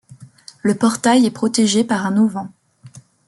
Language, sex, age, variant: French, female, 19-29, Français de métropole